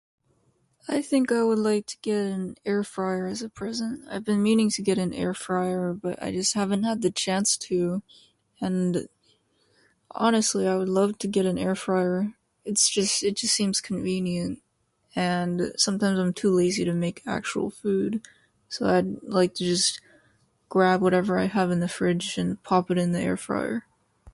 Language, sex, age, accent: English, female, 19-29, Canadian English